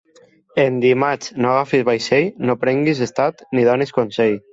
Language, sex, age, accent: Catalan, male, under 19, valencià